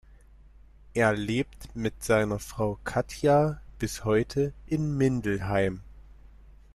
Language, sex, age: German, male, 19-29